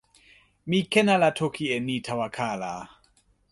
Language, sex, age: Toki Pona, male, 30-39